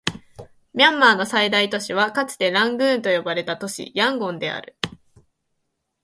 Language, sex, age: Japanese, female, 19-29